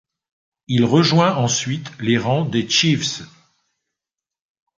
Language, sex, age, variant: French, male, 50-59, Français de métropole